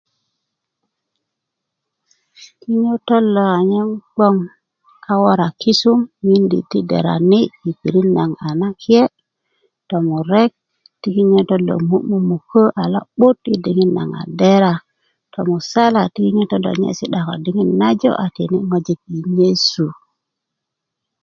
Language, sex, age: Kuku, female, 40-49